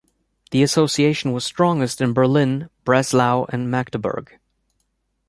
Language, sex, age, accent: English, male, 30-39, United States English